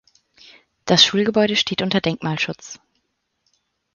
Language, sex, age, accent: German, female, 30-39, Deutschland Deutsch